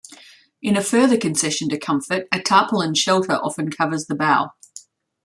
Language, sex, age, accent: English, female, 40-49, Australian English